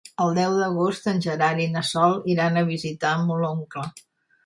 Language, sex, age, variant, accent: Catalan, female, 60-69, Central, Català central